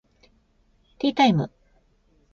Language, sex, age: Japanese, female, 50-59